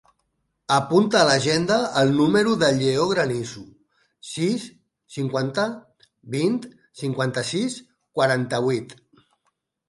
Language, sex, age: Catalan, male, 50-59